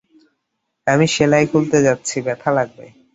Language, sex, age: Bengali, male, under 19